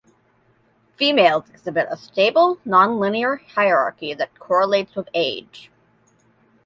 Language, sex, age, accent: English, male, under 19, United States English